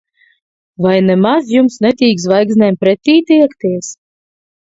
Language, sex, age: Latvian, female, 30-39